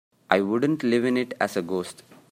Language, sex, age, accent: English, male, 30-39, India and South Asia (India, Pakistan, Sri Lanka)